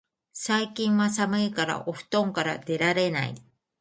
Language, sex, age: Japanese, female, 40-49